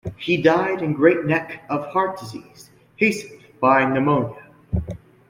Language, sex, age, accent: English, male, under 19, United States English